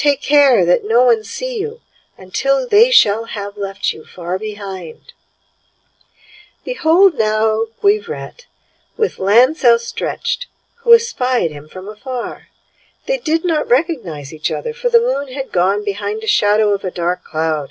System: none